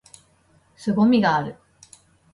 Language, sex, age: Japanese, female, 30-39